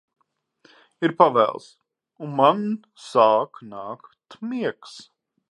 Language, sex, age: Latvian, male, 30-39